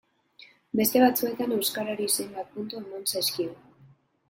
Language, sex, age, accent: Basque, female, 19-29, Mendebalekoa (Araba, Bizkaia, Gipuzkoako mendebaleko herri batzuk)